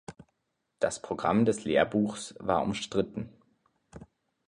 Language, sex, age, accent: German, male, 19-29, Deutschland Deutsch